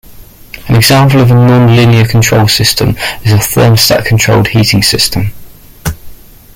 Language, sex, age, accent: English, male, 40-49, England English